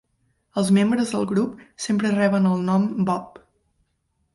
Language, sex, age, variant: Catalan, female, 19-29, Central